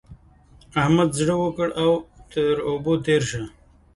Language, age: Pashto, 19-29